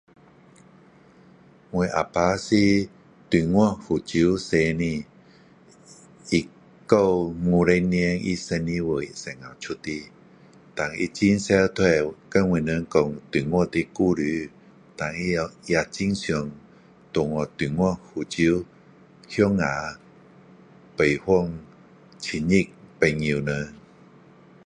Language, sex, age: Min Dong Chinese, male, 50-59